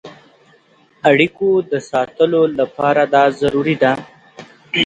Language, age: Pashto, 19-29